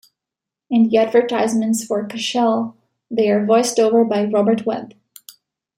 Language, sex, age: English, female, 19-29